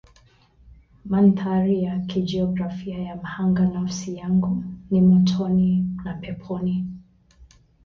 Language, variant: Swahili, Kiswahili cha Bara ya Kenya